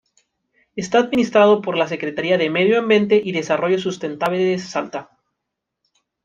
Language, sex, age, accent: Spanish, male, 19-29, México